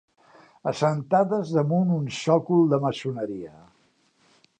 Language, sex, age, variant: Catalan, male, 60-69, Central